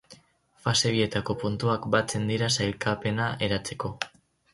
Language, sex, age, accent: Basque, male, under 19, Mendebalekoa (Araba, Bizkaia, Gipuzkoako mendebaleko herri batzuk)